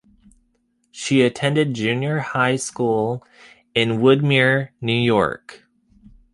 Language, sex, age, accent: English, male, 19-29, United States English